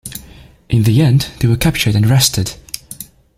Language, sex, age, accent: English, male, 19-29, England English